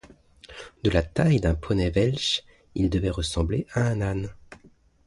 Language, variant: French, Français de métropole